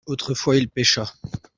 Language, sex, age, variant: French, male, 30-39, Français de métropole